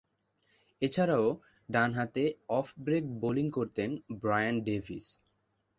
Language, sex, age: Bengali, male, 19-29